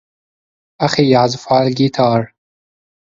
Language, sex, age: Arabic, male, 19-29